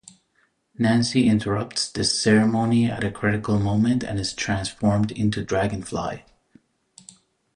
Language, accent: English, Canadian English